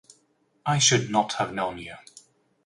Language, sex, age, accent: English, male, 19-29, United States English